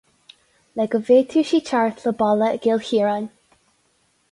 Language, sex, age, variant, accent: Irish, female, 19-29, Gaeilge Uladh, Cainteoir líofa, ní ó dhúchas